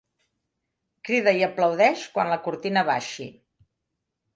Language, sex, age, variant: Catalan, female, 50-59, Central